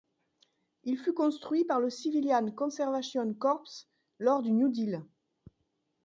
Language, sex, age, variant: French, female, 40-49, Français de métropole